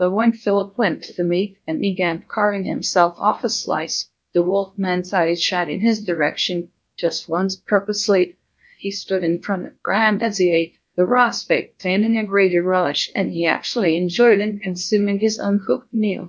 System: TTS, GlowTTS